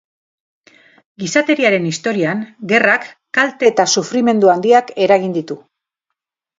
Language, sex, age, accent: Basque, female, 50-59, Mendebalekoa (Araba, Bizkaia, Gipuzkoako mendebaleko herri batzuk)